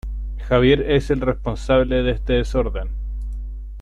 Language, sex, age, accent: Spanish, male, 30-39, Chileno: Chile, Cuyo